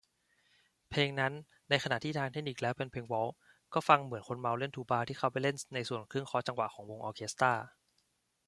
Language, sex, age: Thai, male, 30-39